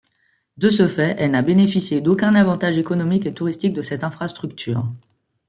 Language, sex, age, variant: French, female, 30-39, Français de métropole